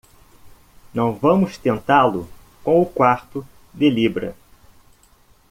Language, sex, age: Portuguese, male, 30-39